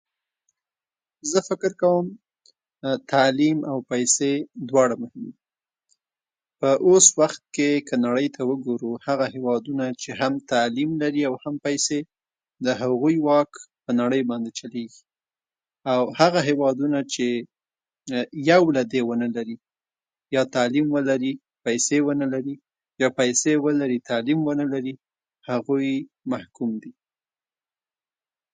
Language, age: Pashto, 30-39